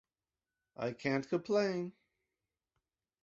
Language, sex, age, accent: English, male, 40-49, United States English